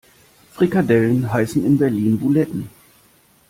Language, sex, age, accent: German, male, 30-39, Deutschland Deutsch